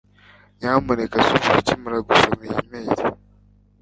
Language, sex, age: Kinyarwanda, male, under 19